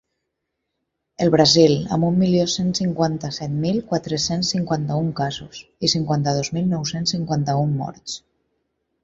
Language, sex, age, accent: Catalan, female, 30-39, valencià